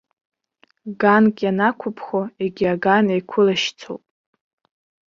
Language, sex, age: Abkhazian, male, under 19